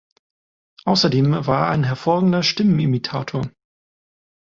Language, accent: German, Deutschland Deutsch